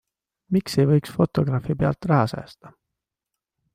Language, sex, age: Estonian, male, 19-29